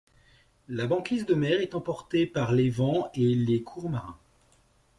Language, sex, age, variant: French, male, 40-49, Français de métropole